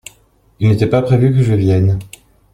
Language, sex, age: French, male, 30-39